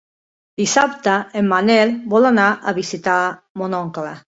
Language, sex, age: Catalan, female, 40-49